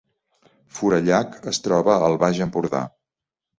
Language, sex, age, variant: Catalan, male, 60-69, Central